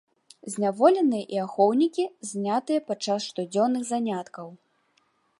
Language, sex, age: Belarusian, female, 30-39